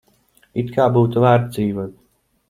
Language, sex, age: Latvian, male, 19-29